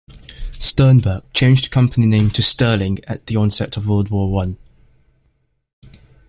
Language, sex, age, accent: English, male, 19-29, England English